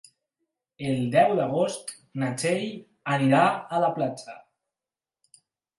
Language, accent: Catalan, valencià